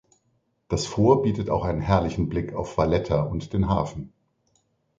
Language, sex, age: German, male, 60-69